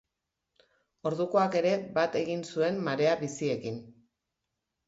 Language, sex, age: Basque, female, 40-49